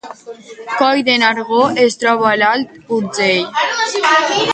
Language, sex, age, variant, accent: Catalan, female, under 19, Valencià meridional, valencià